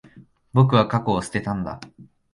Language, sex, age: Japanese, male, 19-29